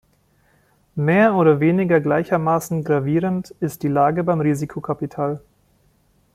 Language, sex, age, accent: German, female, 19-29, Deutschland Deutsch